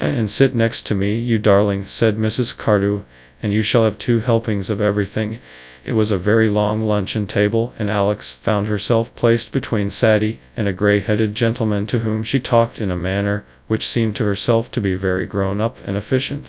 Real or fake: fake